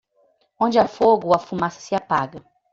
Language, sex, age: Portuguese, female, under 19